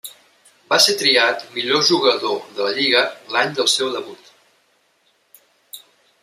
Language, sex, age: Catalan, male, 40-49